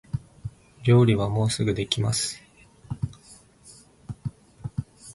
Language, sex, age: Japanese, male, 19-29